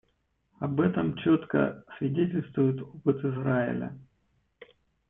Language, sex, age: Russian, male, 40-49